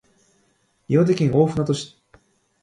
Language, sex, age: Japanese, male, 19-29